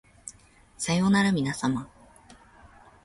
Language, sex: Japanese, female